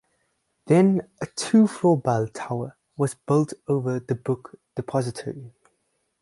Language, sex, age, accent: English, male, under 19, Southern African (South Africa, Zimbabwe, Namibia)